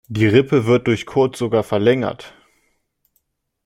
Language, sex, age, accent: German, male, under 19, Deutschland Deutsch